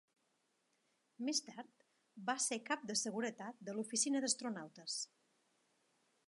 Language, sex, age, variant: Catalan, female, 40-49, Septentrional